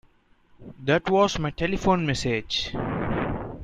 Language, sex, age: English, male, 19-29